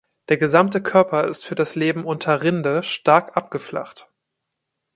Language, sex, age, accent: German, male, 19-29, Deutschland Deutsch